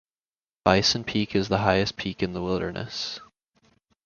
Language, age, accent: English, under 19, United States English